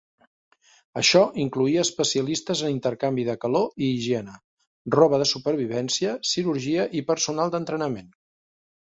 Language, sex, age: Catalan, male, 50-59